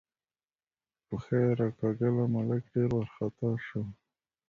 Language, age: Pashto, 19-29